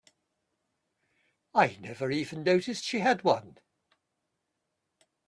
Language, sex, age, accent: English, male, 70-79, England English